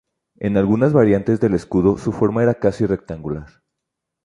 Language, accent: Spanish, México